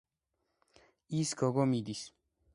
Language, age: Georgian, under 19